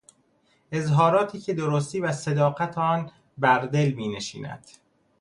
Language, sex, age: Persian, male, 30-39